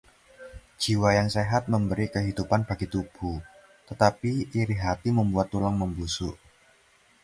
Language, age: Indonesian, 19-29